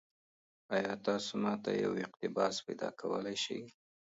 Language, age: Pashto, 40-49